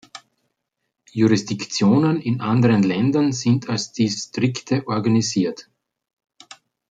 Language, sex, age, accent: German, male, 40-49, Österreichisches Deutsch